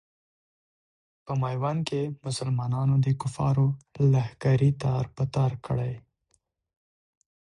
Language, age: Pashto, 19-29